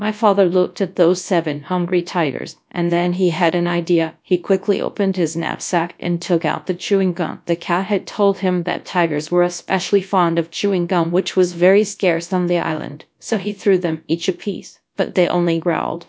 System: TTS, GradTTS